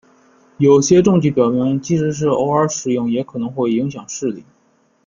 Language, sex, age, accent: Chinese, male, 19-29, 出生地：山东省